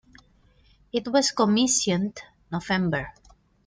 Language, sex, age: English, female, 30-39